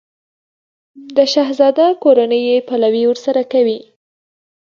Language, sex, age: Pashto, female, 19-29